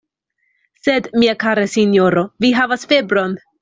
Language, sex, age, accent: Esperanto, female, 19-29, Internacia